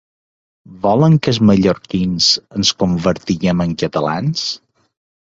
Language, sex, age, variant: Catalan, male, 40-49, Balear